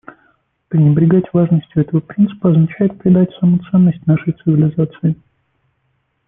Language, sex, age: Russian, male, 30-39